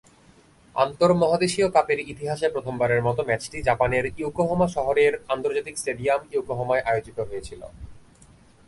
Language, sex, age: Bengali, male, 19-29